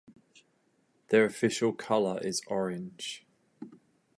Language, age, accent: English, 40-49, Australian English